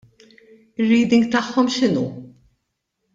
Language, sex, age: Maltese, female, 50-59